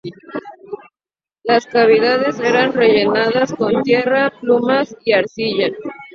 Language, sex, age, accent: Spanish, female, 19-29, México